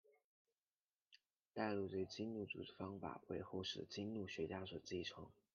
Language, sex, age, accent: Chinese, male, 19-29, 出生地：湖北省